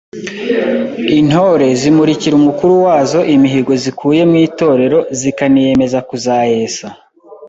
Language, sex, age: Kinyarwanda, male, 19-29